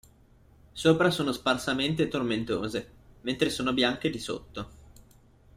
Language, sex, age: Italian, male, 19-29